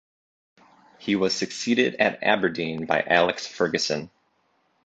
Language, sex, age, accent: English, male, 30-39, United States English